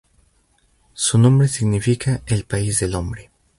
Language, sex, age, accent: Spanish, male, 19-29, México